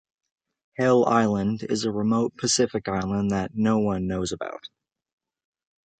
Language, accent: English, United States English